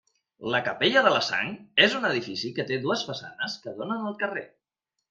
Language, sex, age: Catalan, male, 30-39